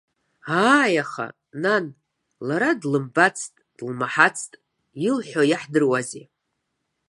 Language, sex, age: Abkhazian, female, 50-59